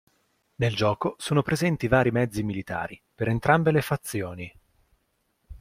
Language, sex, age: Italian, male, 19-29